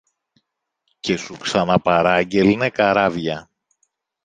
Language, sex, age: Greek, male, 50-59